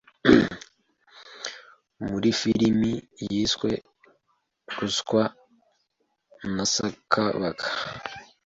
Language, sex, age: Kinyarwanda, male, 19-29